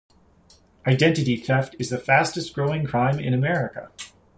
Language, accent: English, Canadian English